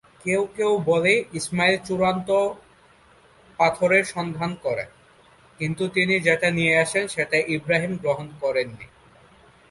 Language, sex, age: Bengali, male, 19-29